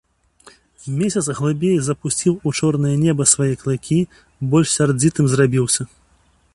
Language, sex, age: Belarusian, male, 40-49